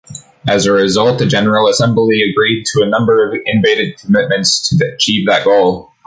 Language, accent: English, United States English